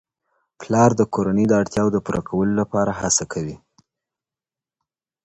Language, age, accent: Pashto, 19-29, معیاري پښتو